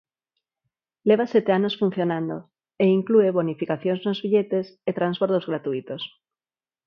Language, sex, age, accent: Galician, female, 30-39, Neofalante